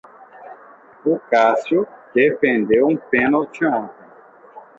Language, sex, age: Portuguese, male, 30-39